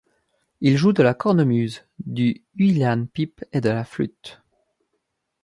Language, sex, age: French, male, 30-39